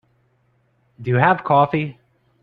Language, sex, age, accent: English, male, 30-39, United States English